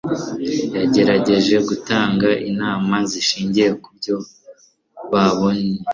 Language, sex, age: Kinyarwanda, male, 19-29